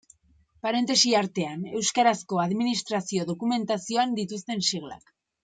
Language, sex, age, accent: Basque, female, 19-29, Erdialdekoa edo Nafarra (Gipuzkoa, Nafarroa)